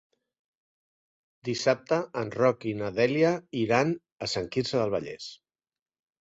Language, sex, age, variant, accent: Catalan, male, 60-69, Central, Barcelonès